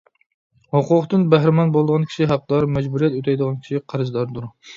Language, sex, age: Uyghur, male, 30-39